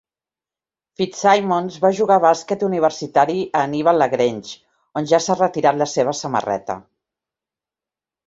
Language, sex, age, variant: Catalan, female, 50-59, Central